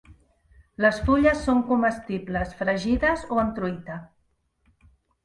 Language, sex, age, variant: Catalan, female, 50-59, Central